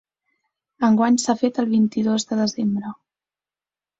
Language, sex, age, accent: Catalan, female, 19-29, Camp de Tarragona